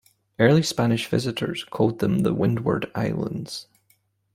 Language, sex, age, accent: English, male, 19-29, Scottish English